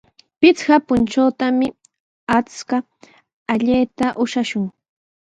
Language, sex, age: Sihuas Ancash Quechua, female, 19-29